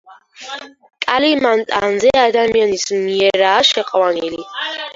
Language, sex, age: Georgian, female, under 19